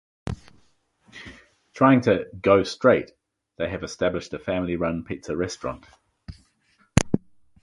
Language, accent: English, New Zealand English